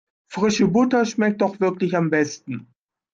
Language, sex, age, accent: German, male, 40-49, Deutschland Deutsch